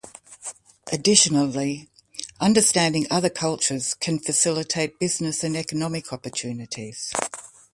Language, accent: English, Australian English